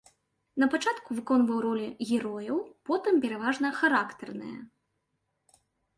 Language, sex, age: Belarusian, female, 19-29